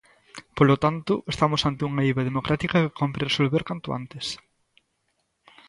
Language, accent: Galician, Atlántico (seseo e gheada)